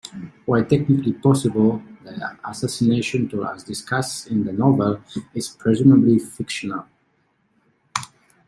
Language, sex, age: English, male, 19-29